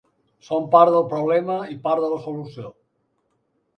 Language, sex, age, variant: Catalan, male, 70-79, Balear